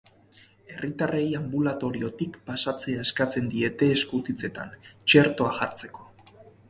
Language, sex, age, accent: Basque, male, 30-39, Erdialdekoa edo Nafarra (Gipuzkoa, Nafarroa)